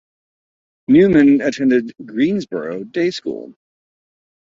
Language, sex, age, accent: English, male, 60-69, United States English